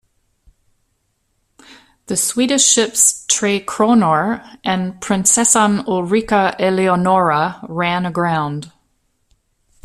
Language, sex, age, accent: English, female, 50-59, United States English